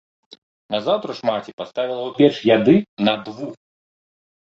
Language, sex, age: Belarusian, male, 30-39